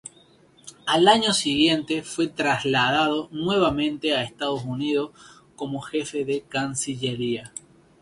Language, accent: Spanish, Rioplatense: Argentina, Uruguay, este de Bolivia, Paraguay